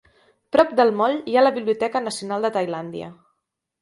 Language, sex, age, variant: Catalan, female, 19-29, Central